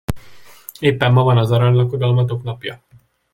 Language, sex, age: Hungarian, male, 19-29